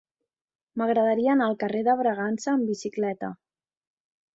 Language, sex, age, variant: Catalan, female, 30-39, Central